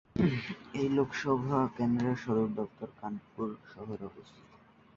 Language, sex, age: Bengali, male, 19-29